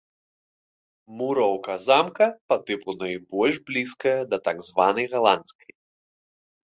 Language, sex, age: Belarusian, male, 19-29